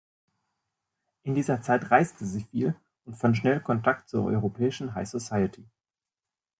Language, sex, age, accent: German, male, 19-29, Deutschland Deutsch